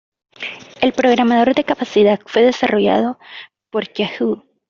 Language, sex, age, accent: Spanish, female, 19-29, América central